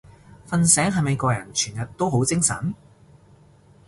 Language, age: Cantonese, 40-49